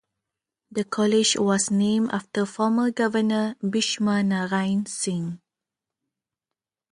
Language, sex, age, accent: English, female, 30-39, Malaysian English